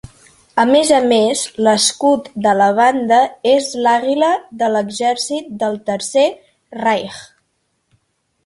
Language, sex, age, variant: Catalan, female, under 19, Central